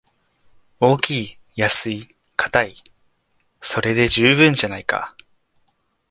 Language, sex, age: Japanese, male, 19-29